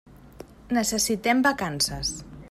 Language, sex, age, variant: Catalan, female, 30-39, Central